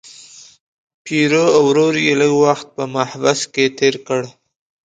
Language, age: Pashto, 30-39